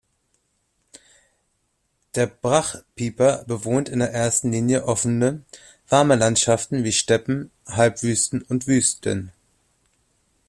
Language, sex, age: German, male, 30-39